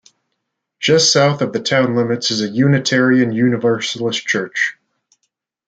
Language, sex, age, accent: English, male, 19-29, United States English